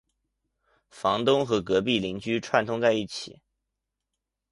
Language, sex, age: Chinese, male, 19-29